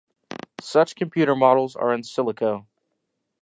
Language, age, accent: English, under 19, United States English